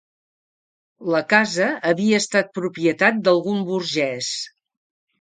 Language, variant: Catalan, Central